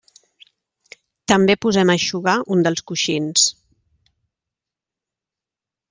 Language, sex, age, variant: Catalan, female, 30-39, Central